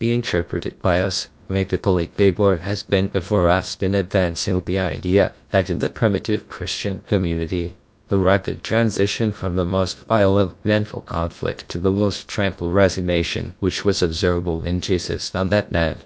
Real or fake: fake